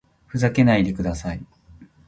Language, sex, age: Japanese, male, 30-39